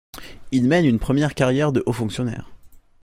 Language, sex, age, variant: French, male, under 19, Français de métropole